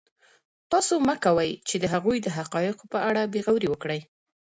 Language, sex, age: Pashto, female, 30-39